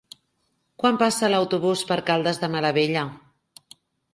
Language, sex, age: Catalan, female, 50-59